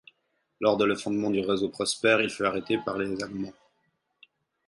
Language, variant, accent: French, Français d'Europe, Français de Suisse